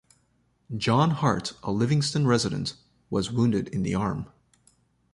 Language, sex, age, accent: English, male, 30-39, Canadian English